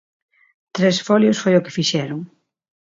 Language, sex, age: Galician, female, 60-69